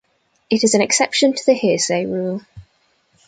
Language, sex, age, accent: English, female, 19-29, England English